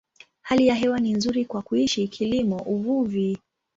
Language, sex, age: Swahili, female, 19-29